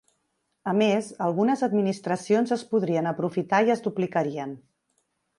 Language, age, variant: Catalan, 40-49, Central